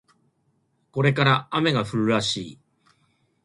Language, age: Japanese, 60-69